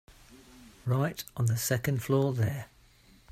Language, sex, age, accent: English, male, 40-49, England English